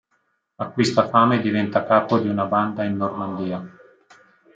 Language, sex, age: Italian, male, 50-59